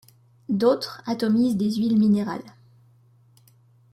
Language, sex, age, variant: French, female, 19-29, Français de métropole